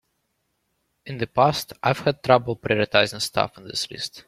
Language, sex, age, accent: English, male, 30-39, United States English